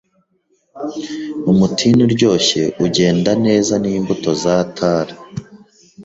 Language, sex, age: Kinyarwanda, male, 19-29